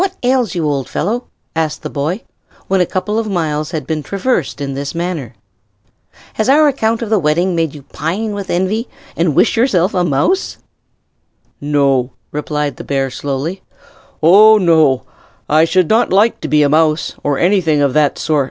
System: none